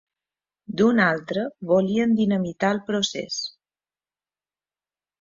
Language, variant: Catalan, Balear